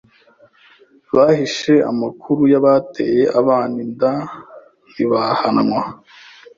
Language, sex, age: Kinyarwanda, male, 19-29